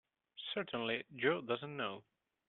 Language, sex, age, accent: English, male, 19-29, England English